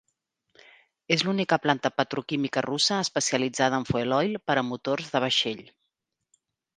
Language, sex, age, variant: Catalan, female, 40-49, Central